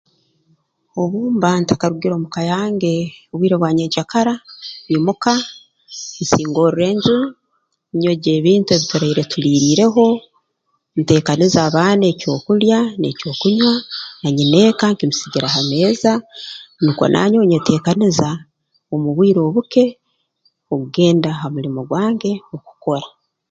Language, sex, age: Tooro, female, 50-59